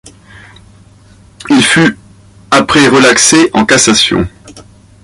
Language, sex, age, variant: French, male, 30-39, Français de métropole